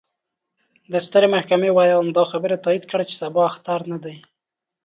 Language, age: Pashto, 19-29